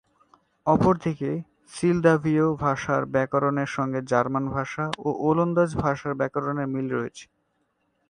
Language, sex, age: Bengali, male, 19-29